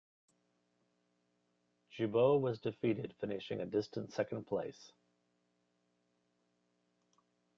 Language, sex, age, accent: English, male, 60-69, United States English